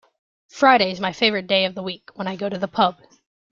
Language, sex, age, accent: English, male, under 19, United States English